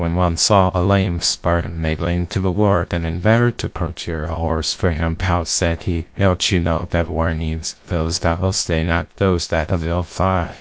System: TTS, GlowTTS